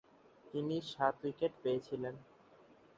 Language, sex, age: Bengali, male, 19-29